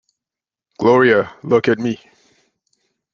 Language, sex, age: English, male, 30-39